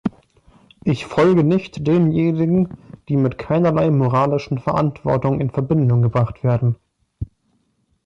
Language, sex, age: German, male, 19-29